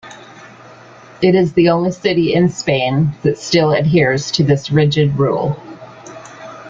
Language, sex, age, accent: English, female, 50-59, United States English